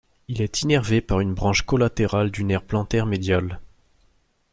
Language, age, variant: French, 30-39, Français de métropole